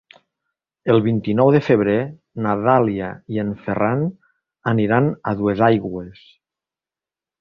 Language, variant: Catalan, Nord-Occidental